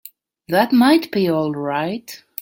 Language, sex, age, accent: English, female, 19-29, England English